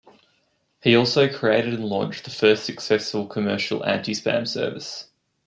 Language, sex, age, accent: English, male, 19-29, Australian English